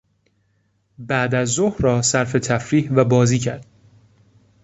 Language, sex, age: Persian, male, 19-29